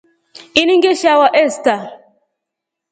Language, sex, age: Rombo, female, 30-39